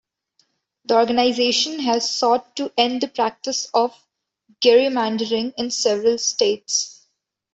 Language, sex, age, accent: English, female, 19-29, India and South Asia (India, Pakistan, Sri Lanka)